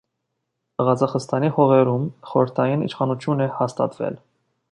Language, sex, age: Armenian, male, 19-29